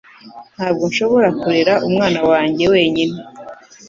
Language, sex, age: Kinyarwanda, female, 50-59